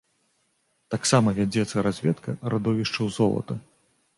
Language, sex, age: Belarusian, male, 30-39